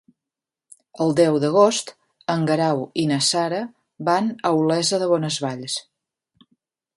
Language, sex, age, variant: Catalan, female, 50-59, Central